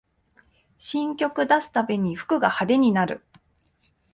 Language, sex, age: Japanese, female, 19-29